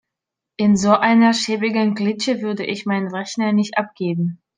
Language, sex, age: German, female, 30-39